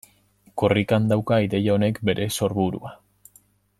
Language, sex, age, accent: Basque, male, 19-29, Mendebalekoa (Araba, Bizkaia, Gipuzkoako mendebaleko herri batzuk)